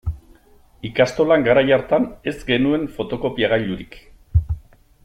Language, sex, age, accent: Basque, male, 50-59, Mendebalekoa (Araba, Bizkaia, Gipuzkoako mendebaleko herri batzuk)